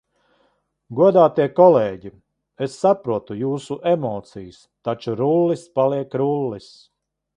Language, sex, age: Latvian, male, 50-59